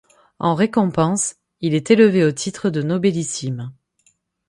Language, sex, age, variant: French, female, 30-39, Français de métropole